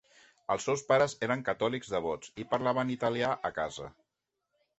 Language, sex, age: Catalan, male, 50-59